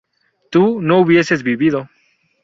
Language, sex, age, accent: Spanish, male, 19-29, México